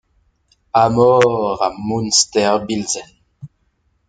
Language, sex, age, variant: French, male, 40-49, Français de métropole